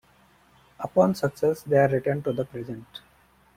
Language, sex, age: English, male, 19-29